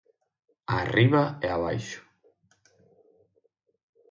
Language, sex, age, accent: Galician, male, 19-29, Central (gheada); Oriental (común en zona oriental); Normativo (estándar)